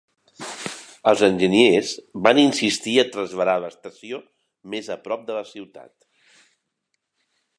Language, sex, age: Catalan, male, 60-69